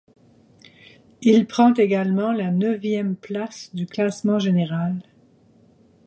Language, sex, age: French, female, 50-59